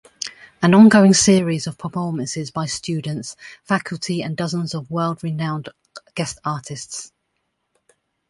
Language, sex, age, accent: English, female, 30-39, England English